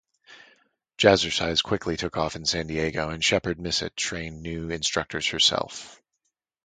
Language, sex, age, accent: English, male, 30-39, United States English